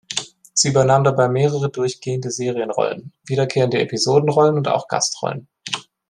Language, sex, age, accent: German, male, 19-29, Deutschland Deutsch